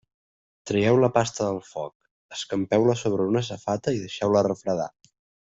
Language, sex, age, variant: Catalan, male, 30-39, Central